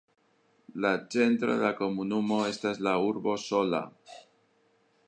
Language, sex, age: Esperanto, male, 60-69